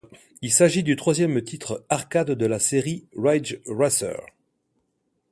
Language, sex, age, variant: French, male, 50-59, Français de métropole